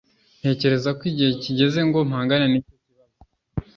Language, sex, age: Kinyarwanda, male, 19-29